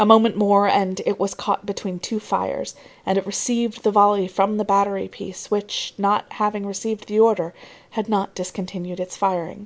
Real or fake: real